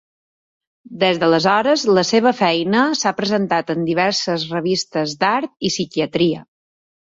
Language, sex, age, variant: Catalan, female, 40-49, Balear